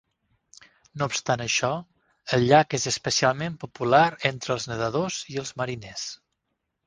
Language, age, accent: Catalan, 50-59, Tortosí